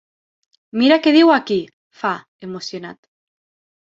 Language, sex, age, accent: Catalan, female, 19-29, Lleidatà